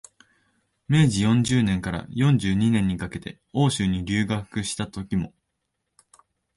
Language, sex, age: Japanese, male, 19-29